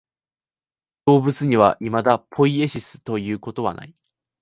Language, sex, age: Japanese, male, 19-29